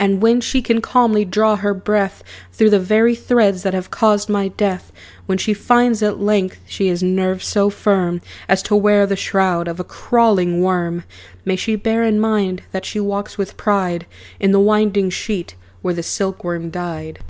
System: none